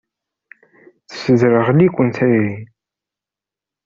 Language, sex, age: Kabyle, male, 19-29